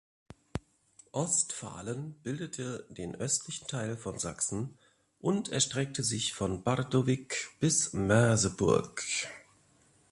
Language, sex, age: German, male, 40-49